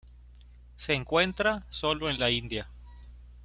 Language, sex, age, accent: Spanish, male, 30-39, México